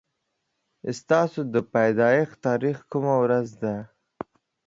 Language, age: Pashto, 19-29